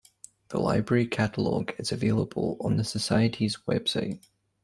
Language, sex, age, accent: English, male, 19-29, Scottish English